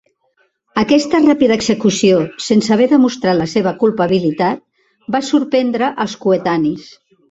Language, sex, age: Catalan, female, 60-69